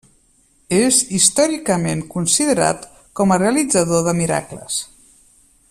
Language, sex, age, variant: Catalan, female, 40-49, Central